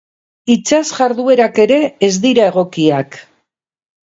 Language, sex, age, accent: Basque, female, 60-69, Mendebalekoa (Araba, Bizkaia, Gipuzkoako mendebaleko herri batzuk)